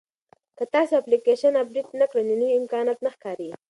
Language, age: Pashto, 19-29